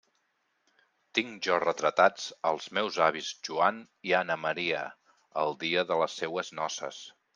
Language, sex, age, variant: Catalan, male, 40-49, Central